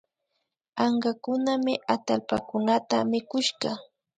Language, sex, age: Imbabura Highland Quichua, female, 19-29